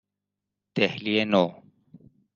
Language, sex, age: Persian, male, 50-59